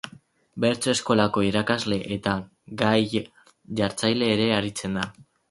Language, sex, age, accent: Basque, male, under 19, Mendebalekoa (Araba, Bizkaia, Gipuzkoako mendebaleko herri batzuk)